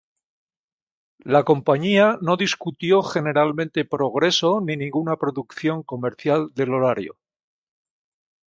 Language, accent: Spanish, España: Norte peninsular (Asturias, Castilla y León, Cantabria, País Vasco, Navarra, Aragón, La Rioja, Guadalajara, Cuenca)